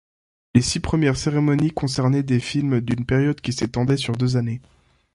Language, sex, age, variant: French, male, under 19, Français de métropole